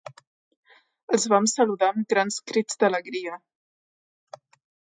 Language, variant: Catalan, Central